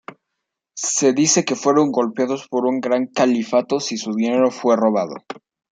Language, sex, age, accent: Spanish, male, under 19, México